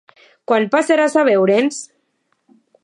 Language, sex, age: Catalan, female, under 19